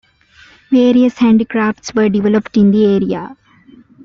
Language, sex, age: English, female, 19-29